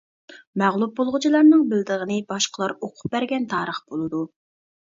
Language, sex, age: Uyghur, female, 19-29